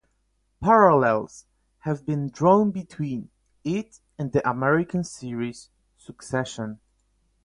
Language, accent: English, Slavic; polish